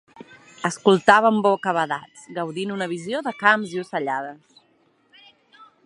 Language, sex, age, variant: Catalan, female, 40-49, Central